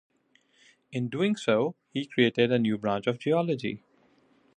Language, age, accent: English, 40-49, India and South Asia (India, Pakistan, Sri Lanka)